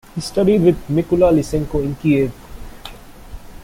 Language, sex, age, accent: English, male, 19-29, India and South Asia (India, Pakistan, Sri Lanka)